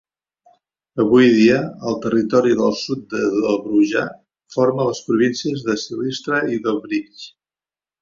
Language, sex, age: Catalan, male, 50-59